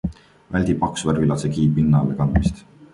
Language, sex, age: Estonian, male, 19-29